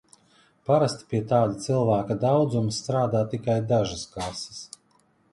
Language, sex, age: Latvian, male, 40-49